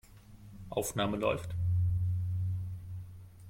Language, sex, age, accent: German, male, 19-29, Deutschland Deutsch